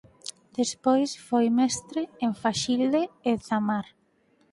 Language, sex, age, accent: Galician, female, 19-29, Normativo (estándar)